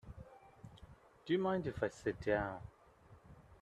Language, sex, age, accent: English, male, 19-29, India and South Asia (India, Pakistan, Sri Lanka)